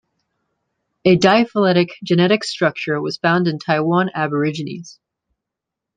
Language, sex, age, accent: English, male, 19-29, United States English